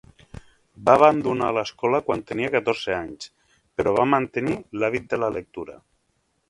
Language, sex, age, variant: Catalan, male, 40-49, Central